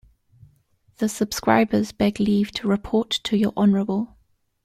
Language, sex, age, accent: English, female, 19-29, England English